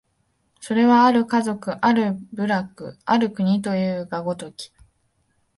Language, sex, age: Japanese, female, 19-29